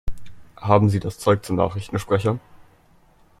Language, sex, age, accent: German, male, under 19, Deutschland Deutsch